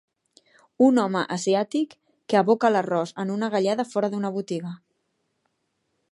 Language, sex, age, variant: Catalan, female, 40-49, Central